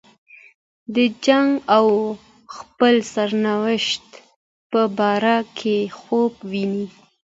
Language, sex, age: Pashto, female, 19-29